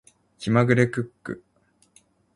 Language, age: Japanese, 19-29